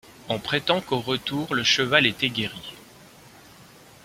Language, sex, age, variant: French, male, 50-59, Français de métropole